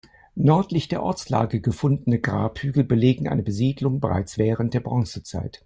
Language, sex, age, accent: German, male, 70-79, Deutschland Deutsch